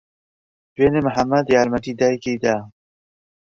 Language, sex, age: Central Kurdish, male, 30-39